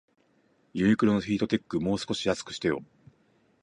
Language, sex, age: Japanese, male, 40-49